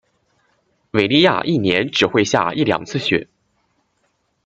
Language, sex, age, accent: Chinese, male, 19-29, 出生地：山东省